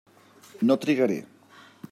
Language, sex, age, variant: Catalan, male, 60-69, Central